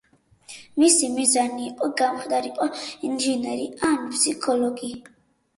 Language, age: Georgian, 40-49